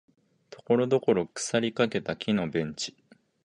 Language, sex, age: Japanese, male, 19-29